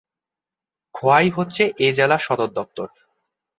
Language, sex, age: Bengali, male, 19-29